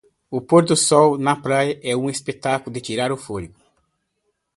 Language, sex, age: Portuguese, male, 50-59